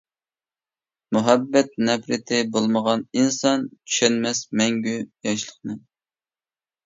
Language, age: Uyghur, 30-39